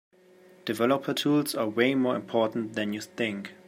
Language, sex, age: English, male, 19-29